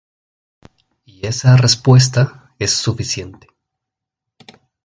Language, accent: Spanish, Andino-Pacífico: Colombia, Perú, Ecuador, oeste de Bolivia y Venezuela andina